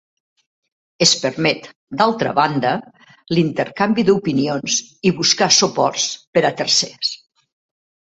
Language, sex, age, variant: Catalan, female, 60-69, Central